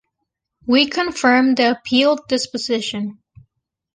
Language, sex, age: English, female, under 19